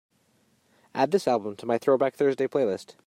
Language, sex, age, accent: English, male, 30-39, Canadian English